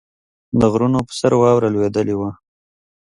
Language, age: Pashto, 30-39